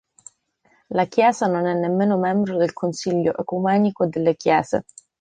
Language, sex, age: Italian, female, 19-29